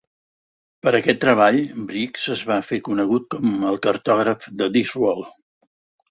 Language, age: Catalan, 70-79